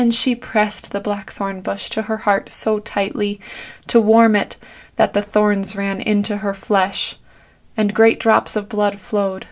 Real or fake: real